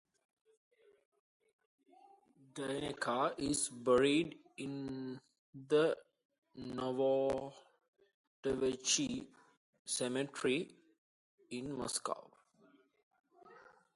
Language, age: English, 19-29